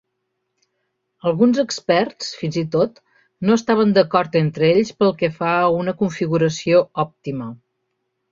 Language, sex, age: Catalan, female, 50-59